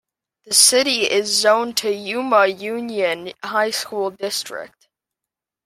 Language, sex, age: English, male, 19-29